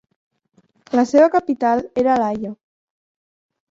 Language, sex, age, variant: Catalan, female, under 19, Central